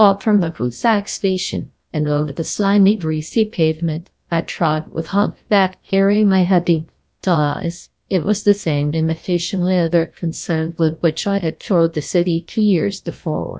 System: TTS, GlowTTS